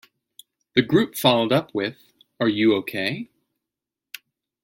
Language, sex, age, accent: English, male, 40-49, United States English